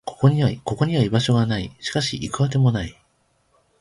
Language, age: Japanese, 30-39